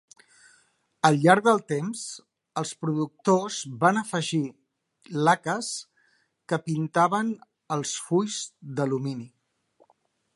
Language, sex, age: Catalan, male, 40-49